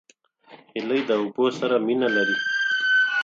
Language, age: Pashto, 40-49